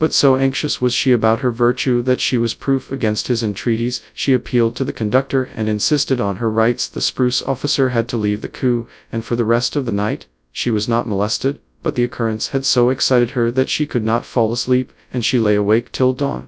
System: TTS, FastPitch